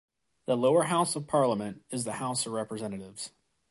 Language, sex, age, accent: English, male, 30-39, United States English